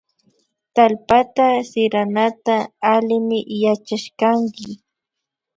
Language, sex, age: Imbabura Highland Quichua, female, 19-29